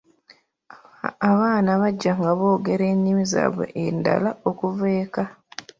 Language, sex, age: Ganda, female, 30-39